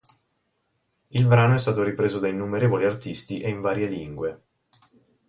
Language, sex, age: Italian, male, 30-39